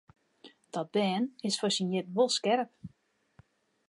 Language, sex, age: Western Frisian, female, 40-49